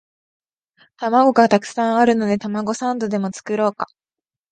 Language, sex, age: Japanese, female, 19-29